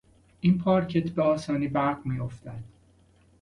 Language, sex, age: Persian, male, 30-39